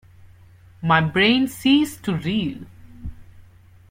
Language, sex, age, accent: English, male, 19-29, India and South Asia (India, Pakistan, Sri Lanka)